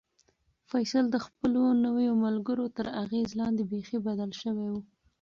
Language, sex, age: Pashto, female, 19-29